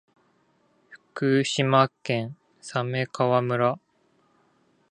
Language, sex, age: Japanese, male, 19-29